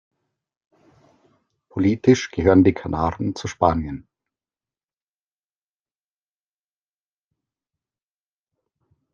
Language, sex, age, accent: German, male, 30-39, Österreichisches Deutsch